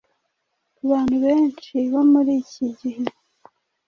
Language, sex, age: Kinyarwanda, female, 30-39